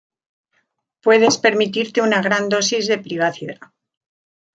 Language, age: Spanish, 60-69